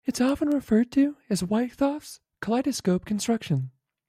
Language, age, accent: English, 19-29, United States English